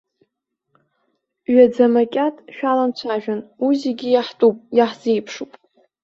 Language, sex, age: Abkhazian, female, under 19